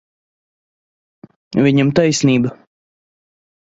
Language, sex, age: Latvian, male, 19-29